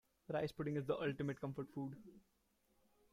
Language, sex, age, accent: English, male, 19-29, India and South Asia (India, Pakistan, Sri Lanka)